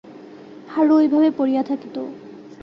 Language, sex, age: Bengali, female, 19-29